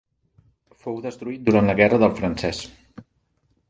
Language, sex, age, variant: Catalan, male, 50-59, Central